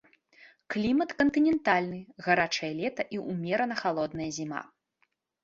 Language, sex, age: Belarusian, female, 19-29